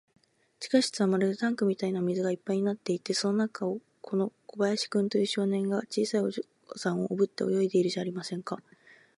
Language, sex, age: Japanese, female, 19-29